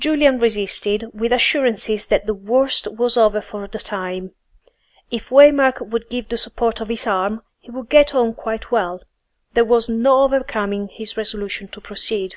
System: none